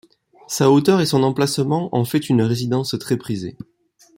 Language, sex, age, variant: French, male, 30-39, Français de métropole